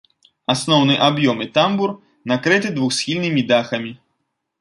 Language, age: Belarusian, 19-29